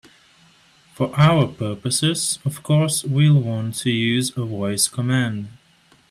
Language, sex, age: English, male, 19-29